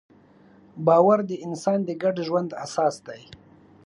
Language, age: Pashto, 30-39